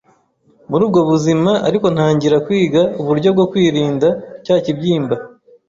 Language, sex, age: Kinyarwanda, male, 19-29